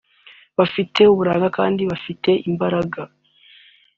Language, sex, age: Kinyarwanda, male, 19-29